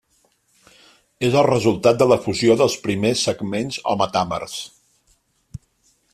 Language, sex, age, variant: Catalan, male, 50-59, Central